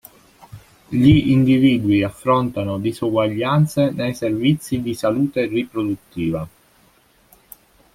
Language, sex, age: Italian, male, 40-49